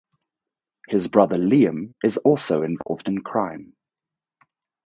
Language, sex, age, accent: English, male, 30-39, United States English